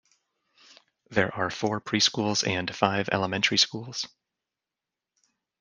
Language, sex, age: English, male, 30-39